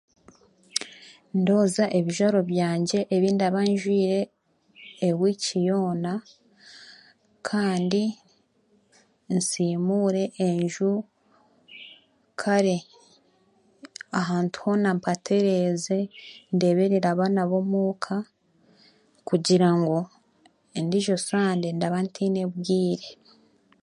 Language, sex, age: Chiga, female, 19-29